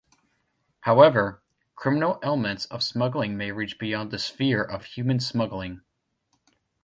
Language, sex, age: English, male, 19-29